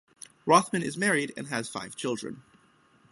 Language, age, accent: English, 19-29, United States English